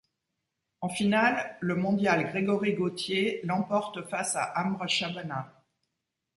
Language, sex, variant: French, female, Français de métropole